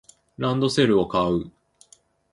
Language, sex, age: Japanese, male, 19-29